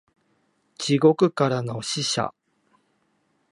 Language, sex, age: Japanese, male, 50-59